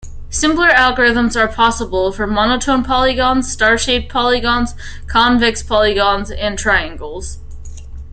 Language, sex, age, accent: English, female, 19-29, United States English